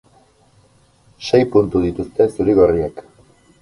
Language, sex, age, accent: Basque, male, 40-49, Erdialdekoa edo Nafarra (Gipuzkoa, Nafarroa)